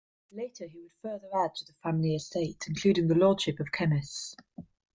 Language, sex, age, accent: English, female, 19-29, England English